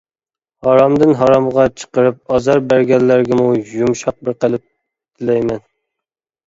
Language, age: Uyghur, 19-29